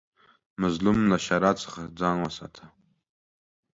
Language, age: Pashto, 19-29